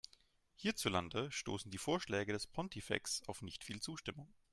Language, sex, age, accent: German, male, 19-29, Deutschland Deutsch